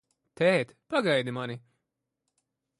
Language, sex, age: Latvian, male, 30-39